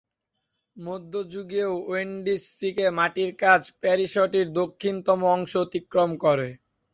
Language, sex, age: Bengali, male, 19-29